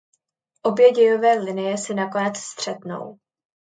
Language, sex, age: Czech, female, under 19